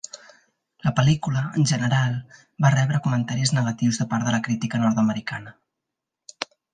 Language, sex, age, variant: Catalan, female, 40-49, Central